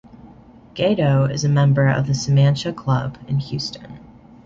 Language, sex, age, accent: English, male, under 19, United States English